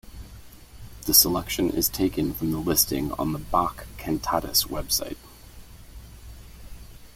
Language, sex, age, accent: English, male, 30-39, United States English